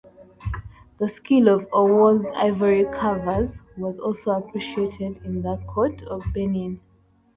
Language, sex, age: English, female, 19-29